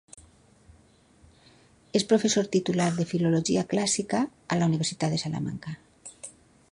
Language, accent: Catalan, valencià; valencià meridional